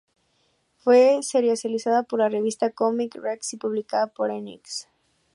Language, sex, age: Spanish, female, 19-29